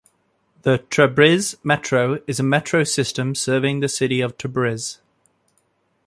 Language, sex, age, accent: English, male, 19-29, England English